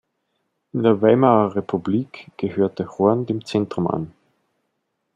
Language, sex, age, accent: German, male, 19-29, Österreichisches Deutsch